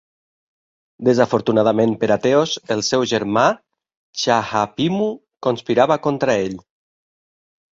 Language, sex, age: Catalan, male, 40-49